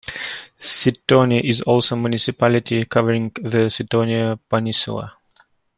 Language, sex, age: English, male, 30-39